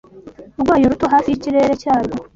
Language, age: Kinyarwanda, 19-29